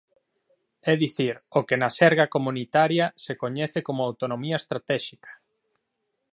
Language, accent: Galician, Normativo (estándar)